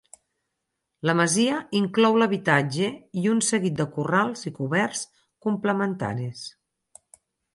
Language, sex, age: Catalan, female, 50-59